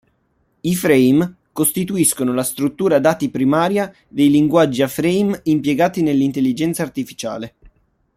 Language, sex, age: Italian, male, 19-29